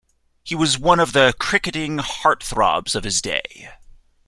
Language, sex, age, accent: English, male, 19-29, United States English